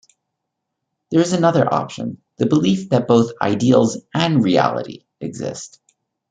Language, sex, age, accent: English, male, 30-39, United States English